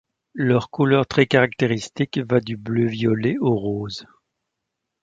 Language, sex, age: French, male, 40-49